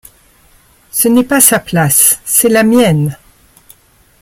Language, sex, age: French, male, 60-69